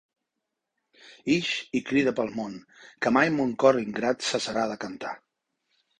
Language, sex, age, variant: Catalan, male, 40-49, Central